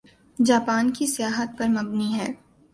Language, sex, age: Urdu, female, 19-29